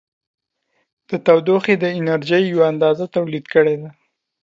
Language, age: Pashto, 30-39